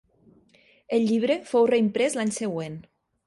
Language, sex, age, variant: Catalan, female, 30-39, Nord-Occidental